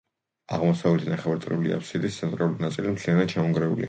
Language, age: Georgian, 19-29